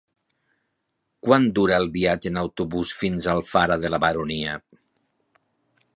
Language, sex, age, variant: Catalan, male, 50-59, Septentrional